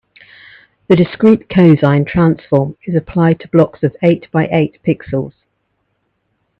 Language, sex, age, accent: English, female, 50-59, England English